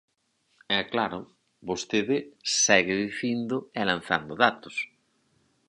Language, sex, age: Galician, male, 40-49